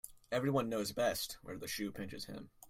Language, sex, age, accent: English, male, under 19, United States English